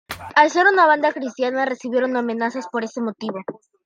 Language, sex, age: Spanish, female, 30-39